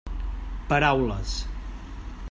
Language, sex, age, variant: Catalan, male, 30-39, Central